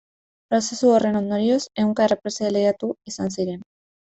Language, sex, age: Basque, female, 19-29